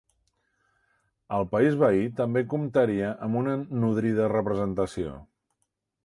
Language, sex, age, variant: Catalan, male, 60-69, Central